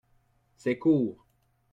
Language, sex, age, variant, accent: French, male, 40-49, Français d'Amérique du Nord, Français du Canada